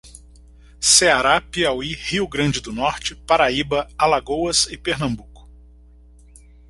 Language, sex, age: Portuguese, male, 40-49